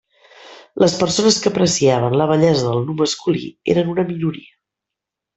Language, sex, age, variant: Catalan, female, 40-49, Central